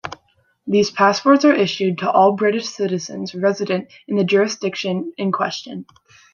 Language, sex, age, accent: English, female, 19-29, United States English